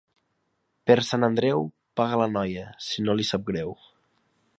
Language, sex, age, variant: Catalan, male, 19-29, Nord-Occidental